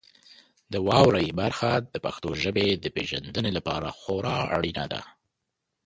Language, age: Pashto, 30-39